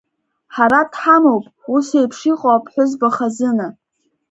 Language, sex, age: Abkhazian, female, under 19